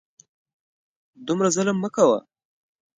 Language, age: Pashto, 19-29